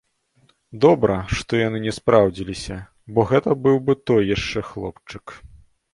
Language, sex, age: Belarusian, male, 40-49